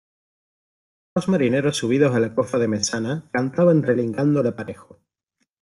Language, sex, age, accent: Spanish, male, 19-29, Rioplatense: Argentina, Uruguay, este de Bolivia, Paraguay